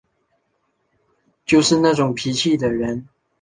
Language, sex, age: Chinese, male, under 19